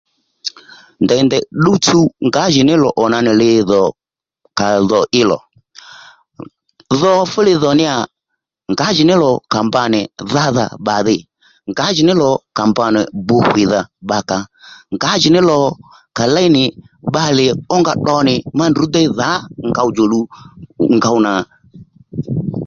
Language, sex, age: Lendu, male, 60-69